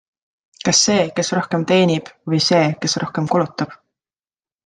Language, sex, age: Estonian, female, 19-29